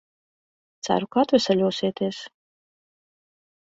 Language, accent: Latvian, Riga